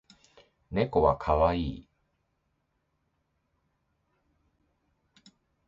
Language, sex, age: Japanese, male, 19-29